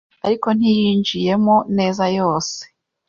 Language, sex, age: Kinyarwanda, female, 19-29